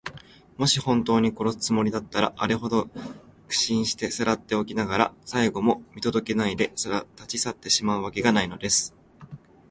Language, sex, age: Japanese, male, under 19